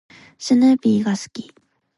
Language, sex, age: Japanese, female, 19-29